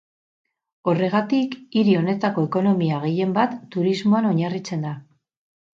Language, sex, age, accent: Basque, female, 50-59, Mendebalekoa (Araba, Bizkaia, Gipuzkoako mendebaleko herri batzuk)